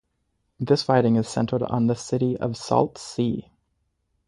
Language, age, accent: English, 19-29, Canadian English